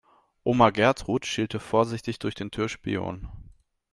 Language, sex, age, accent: German, male, 19-29, Deutschland Deutsch